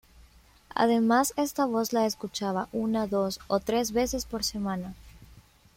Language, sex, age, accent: Spanish, female, 19-29, América central